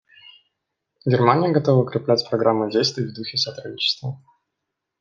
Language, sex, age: Russian, male, 19-29